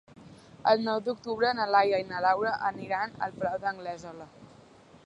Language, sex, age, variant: Catalan, female, 19-29, Central